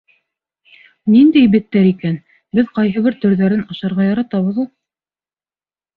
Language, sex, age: Bashkir, female, 19-29